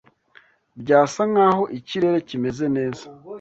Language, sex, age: Kinyarwanda, male, 19-29